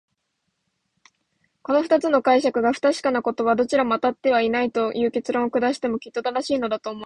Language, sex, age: Japanese, female, 19-29